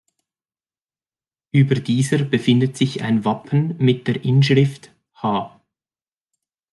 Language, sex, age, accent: German, male, 30-39, Schweizerdeutsch